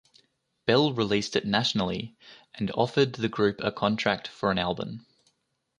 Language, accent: English, Australian English